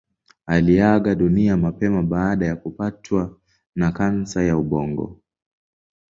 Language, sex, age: Swahili, male, 19-29